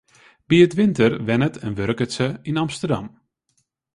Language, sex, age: Western Frisian, male, 19-29